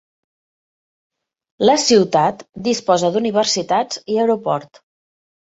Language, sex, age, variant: Catalan, female, 40-49, Central